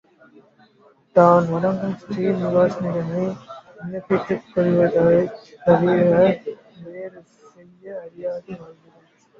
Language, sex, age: Tamil, male, 19-29